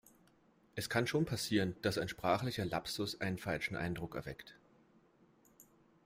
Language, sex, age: German, male, 30-39